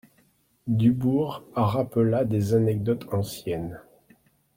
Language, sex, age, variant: French, male, 50-59, Français de métropole